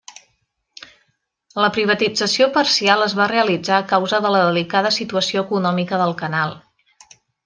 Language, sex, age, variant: Catalan, female, 30-39, Central